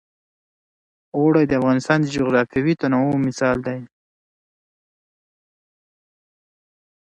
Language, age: Pashto, 19-29